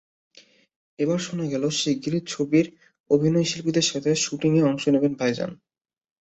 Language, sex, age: Bengali, male, 19-29